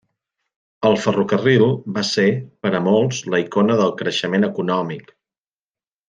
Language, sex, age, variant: Catalan, male, under 19, Central